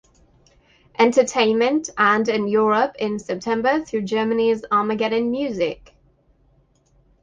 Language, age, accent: English, 30-39, United States English; England English